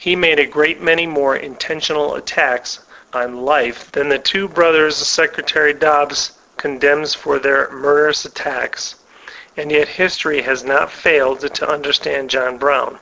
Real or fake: real